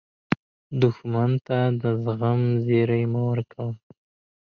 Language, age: Pashto, 19-29